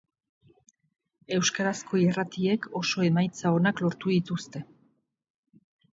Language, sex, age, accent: Basque, female, 50-59, Erdialdekoa edo Nafarra (Gipuzkoa, Nafarroa)